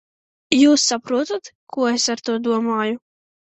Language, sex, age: Latvian, female, under 19